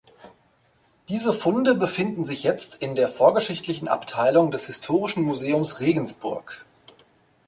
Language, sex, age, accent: German, male, 30-39, Deutschland Deutsch